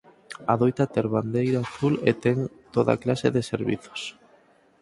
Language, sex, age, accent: Galician, male, 19-29, Normativo (estándar)